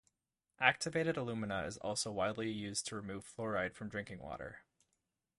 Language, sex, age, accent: English, male, 19-29, Canadian English